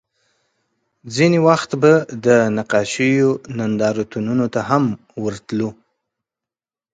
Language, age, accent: Pashto, 19-29, کندهارۍ لهجه